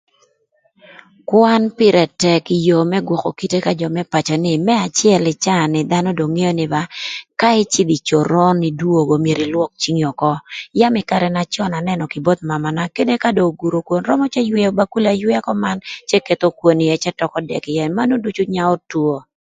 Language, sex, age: Thur, female, 50-59